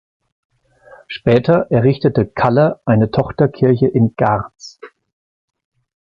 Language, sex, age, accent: German, male, 50-59, Deutschland Deutsch